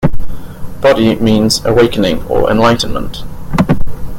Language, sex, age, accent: English, male, 19-29, England English